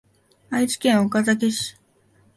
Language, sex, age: Japanese, female, 19-29